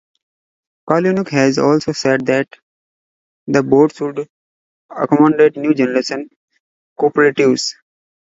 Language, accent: English, India and South Asia (India, Pakistan, Sri Lanka)